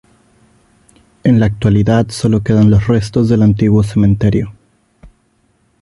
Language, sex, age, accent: Spanish, male, 19-29, México